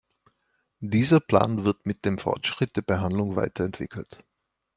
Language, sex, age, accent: German, male, 40-49, Österreichisches Deutsch